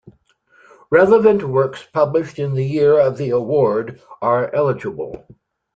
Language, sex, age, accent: English, male, 60-69, United States English